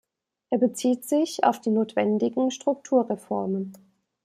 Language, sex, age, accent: German, female, 19-29, Deutschland Deutsch